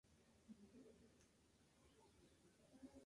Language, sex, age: English, male, under 19